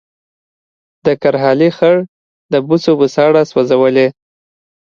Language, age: Pashto, under 19